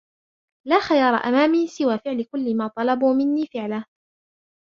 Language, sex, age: Arabic, female, 19-29